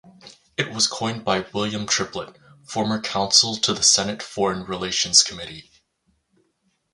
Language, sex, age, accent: English, male, 19-29, Canadian English